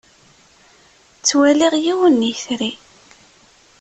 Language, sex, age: Kabyle, female, 30-39